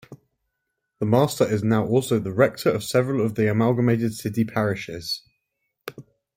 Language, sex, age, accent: English, male, 19-29, England English